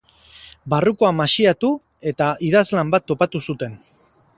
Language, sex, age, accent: Basque, male, 30-39, Mendebalekoa (Araba, Bizkaia, Gipuzkoako mendebaleko herri batzuk)